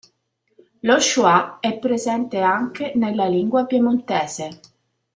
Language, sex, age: Italian, male, 30-39